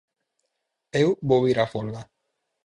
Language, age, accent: Galician, 19-29, Oriental (común en zona oriental)